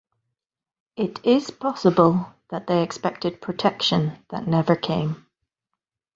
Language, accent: English, Northern Irish; yorkshire